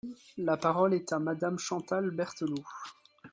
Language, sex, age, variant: French, male, 19-29, Français de métropole